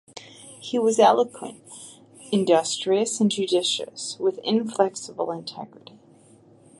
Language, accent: English, United States English